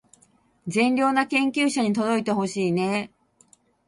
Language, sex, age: Japanese, female, 60-69